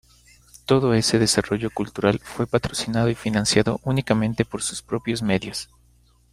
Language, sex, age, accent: Spanish, male, 30-39, Andino-Pacífico: Colombia, Perú, Ecuador, oeste de Bolivia y Venezuela andina